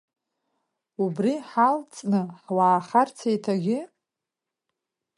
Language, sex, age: Abkhazian, female, 30-39